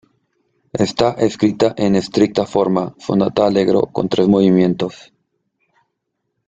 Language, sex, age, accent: Spanish, male, 30-39, México